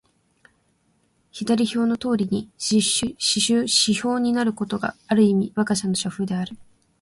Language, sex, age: Japanese, female, 19-29